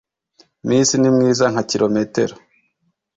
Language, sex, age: Kinyarwanda, male, 19-29